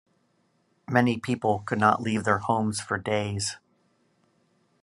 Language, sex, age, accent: English, male, 50-59, United States English